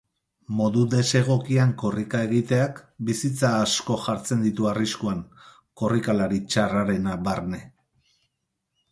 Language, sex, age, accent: Basque, male, 40-49, Mendebalekoa (Araba, Bizkaia, Gipuzkoako mendebaleko herri batzuk)